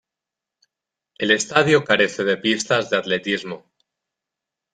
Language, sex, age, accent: Spanish, male, 19-29, España: Norte peninsular (Asturias, Castilla y León, Cantabria, País Vasco, Navarra, Aragón, La Rioja, Guadalajara, Cuenca)